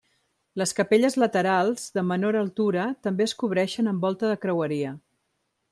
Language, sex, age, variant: Catalan, female, 40-49, Central